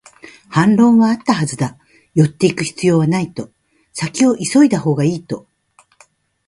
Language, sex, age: Japanese, female, 50-59